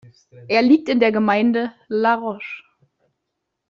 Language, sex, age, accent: German, female, 19-29, Deutschland Deutsch